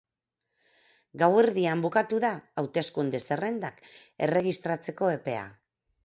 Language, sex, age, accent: Basque, female, 50-59, Mendebalekoa (Araba, Bizkaia, Gipuzkoako mendebaleko herri batzuk)